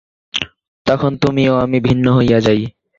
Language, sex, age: Bengali, male, under 19